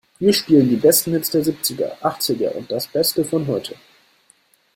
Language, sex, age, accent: German, male, under 19, Deutschland Deutsch